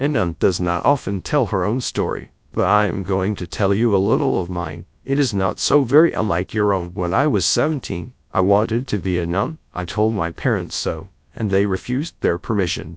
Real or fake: fake